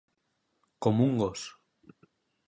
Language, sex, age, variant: Catalan, male, under 19, Central